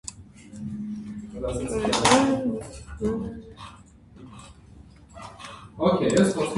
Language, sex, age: Armenian, male, under 19